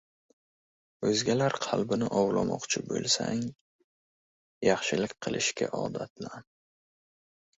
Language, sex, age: Uzbek, male, 19-29